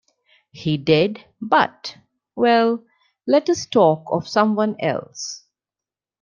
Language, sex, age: English, female, under 19